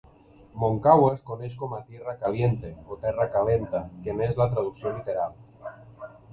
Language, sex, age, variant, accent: Catalan, male, 30-39, Nord-Occidental, nord-occidental